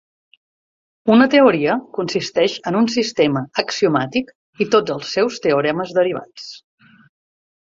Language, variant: Catalan, Central